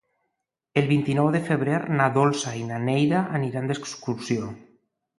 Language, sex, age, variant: Catalan, male, 40-49, Central